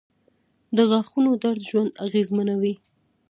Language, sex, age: Pashto, female, 19-29